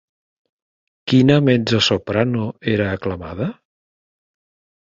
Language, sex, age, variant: Catalan, male, 60-69, Central